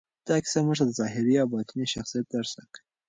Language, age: Pashto, 19-29